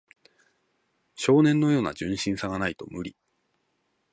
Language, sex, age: Japanese, male, 40-49